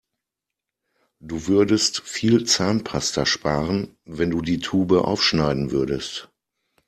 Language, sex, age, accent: German, male, 40-49, Deutschland Deutsch